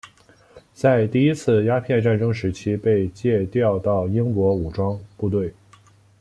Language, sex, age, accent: Chinese, male, 19-29, 出生地：河南省